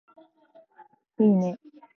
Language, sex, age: Japanese, female, 19-29